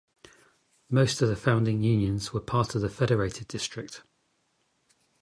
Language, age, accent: English, 50-59, England English